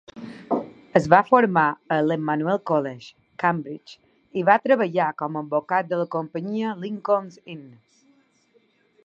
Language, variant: Catalan, Balear